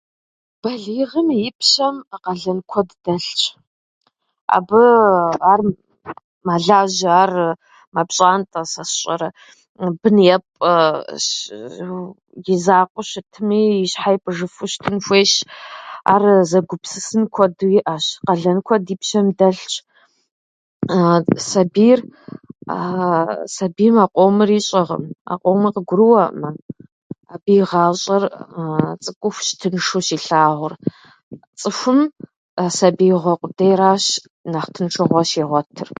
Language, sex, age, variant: Kabardian, female, 30-39, Адыгэбзэ (Къэбэрдей, Кирил, псоми зэдай)